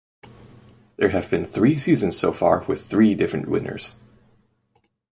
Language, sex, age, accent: English, male, 19-29, United States English